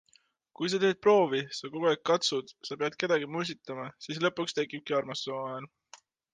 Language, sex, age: Estonian, male, 19-29